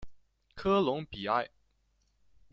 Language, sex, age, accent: Chinese, male, under 19, 出生地：湖北省